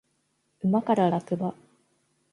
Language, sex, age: Japanese, female, 30-39